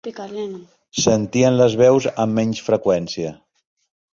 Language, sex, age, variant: Catalan, male, 40-49, Central